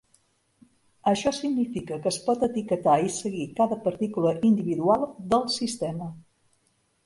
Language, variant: Catalan, Central